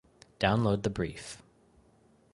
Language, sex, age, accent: English, male, 30-39, United States English